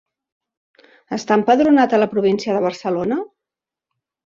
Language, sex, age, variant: Catalan, female, 40-49, Central